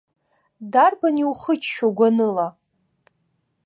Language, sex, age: Abkhazian, female, 19-29